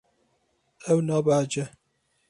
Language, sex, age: Kurdish, male, 30-39